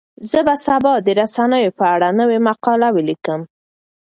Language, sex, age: Pashto, female, 19-29